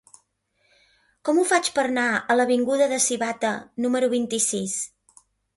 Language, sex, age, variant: Catalan, female, 40-49, Central